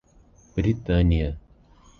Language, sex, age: Portuguese, male, 19-29